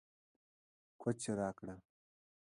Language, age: Pashto, 19-29